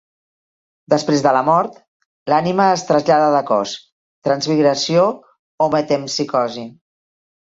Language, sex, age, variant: Catalan, female, 40-49, Central